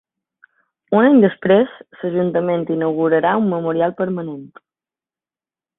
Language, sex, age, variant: Catalan, female, 19-29, Balear